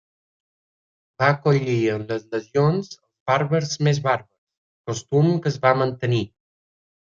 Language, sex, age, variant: Catalan, male, 19-29, Balear